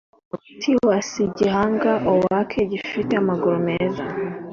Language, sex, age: Kinyarwanda, female, 19-29